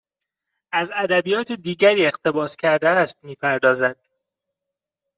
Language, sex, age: Persian, male, 30-39